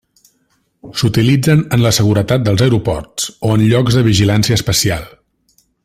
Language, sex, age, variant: Catalan, male, 40-49, Central